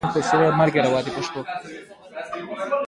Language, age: Pashto, under 19